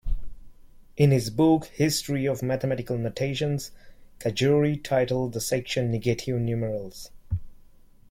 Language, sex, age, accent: English, male, 30-39, India and South Asia (India, Pakistan, Sri Lanka)